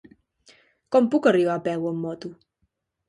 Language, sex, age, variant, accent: Catalan, female, 19-29, Central, septentrional